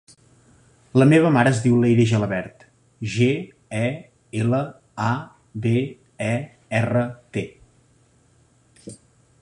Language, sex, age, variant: Catalan, male, 40-49, Central